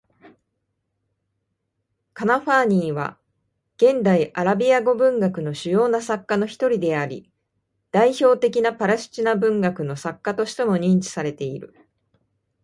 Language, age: Japanese, 40-49